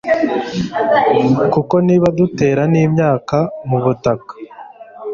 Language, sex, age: Kinyarwanda, male, 19-29